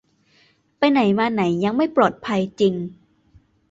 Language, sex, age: Thai, female, 19-29